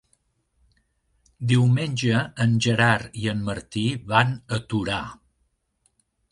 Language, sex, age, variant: Catalan, male, 70-79, Central